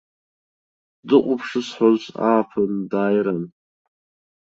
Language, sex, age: Abkhazian, male, 19-29